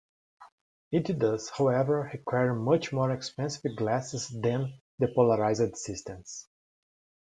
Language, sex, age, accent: English, male, 30-39, United States English